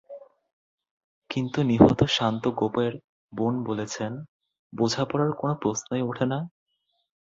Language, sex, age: Bengali, male, 19-29